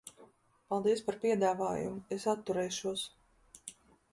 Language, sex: Latvian, female